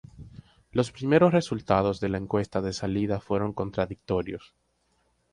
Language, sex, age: Spanish, male, under 19